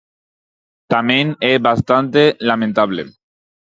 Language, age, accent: Galician, 19-29, Neofalante